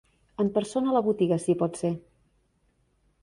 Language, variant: Catalan, Central